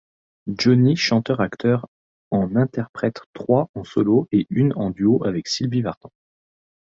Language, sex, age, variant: French, male, 19-29, Français de métropole